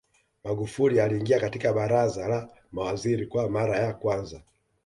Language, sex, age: Swahili, male, 19-29